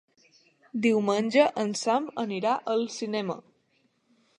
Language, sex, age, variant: Catalan, female, under 19, Balear